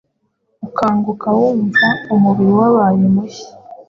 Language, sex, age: Kinyarwanda, female, 19-29